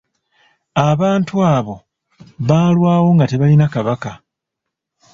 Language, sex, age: Ganda, male, 40-49